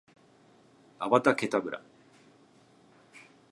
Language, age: Japanese, 40-49